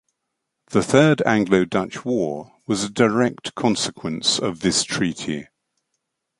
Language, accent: English, England English